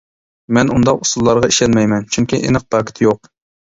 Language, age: Uyghur, 19-29